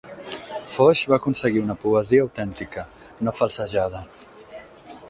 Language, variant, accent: Catalan, Central, central